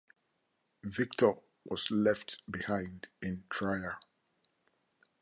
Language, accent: English, England English